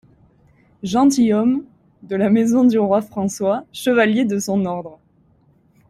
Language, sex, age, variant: French, female, 19-29, Français de métropole